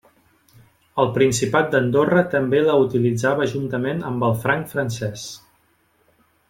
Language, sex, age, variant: Catalan, male, 30-39, Central